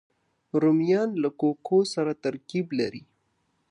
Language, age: Pashto, 19-29